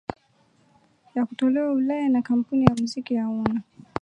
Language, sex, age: Swahili, female, 19-29